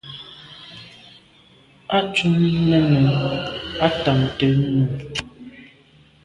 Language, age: Medumba, 30-39